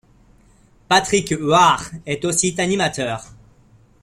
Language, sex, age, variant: French, male, 30-39, Français de métropole